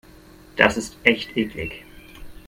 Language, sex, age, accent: German, male, 19-29, Deutschland Deutsch